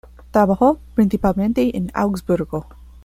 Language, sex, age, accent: Spanish, female, 19-29, España: Centro-Sur peninsular (Madrid, Toledo, Castilla-La Mancha)